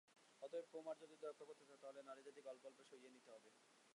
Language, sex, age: Bengali, male, 19-29